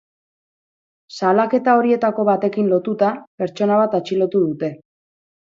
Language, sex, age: Basque, female, 40-49